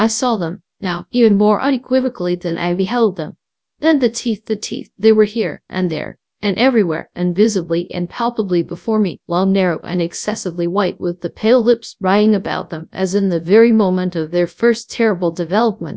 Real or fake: fake